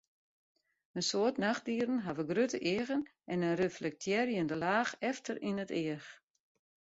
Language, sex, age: Western Frisian, female, 60-69